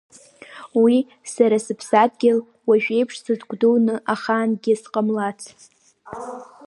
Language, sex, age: Abkhazian, female, under 19